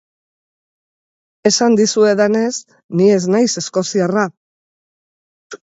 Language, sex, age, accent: Basque, female, 60-69, Mendebalekoa (Araba, Bizkaia, Gipuzkoako mendebaleko herri batzuk)